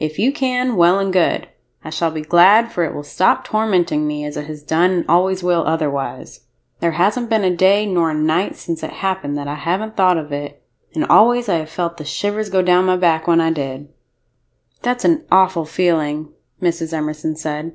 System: none